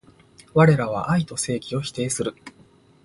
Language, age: Japanese, 19-29